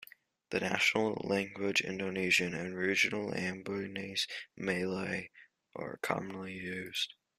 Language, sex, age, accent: English, male, under 19, United States English